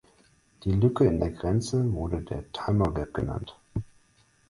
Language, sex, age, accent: German, male, 19-29, Deutschland Deutsch